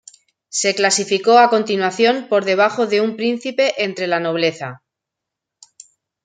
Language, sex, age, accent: Spanish, female, 40-49, España: Centro-Sur peninsular (Madrid, Toledo, Castilla-La Mancha)